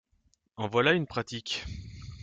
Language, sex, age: French, male, 19-29